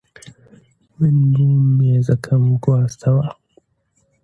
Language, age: Central Kurdish, 19-29